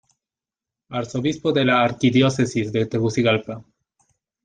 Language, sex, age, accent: Spanish, male, 19-29, Andino-Pacífico: Colombia, Perú, Ecuador, oeste de Bolivia y Venezuela andina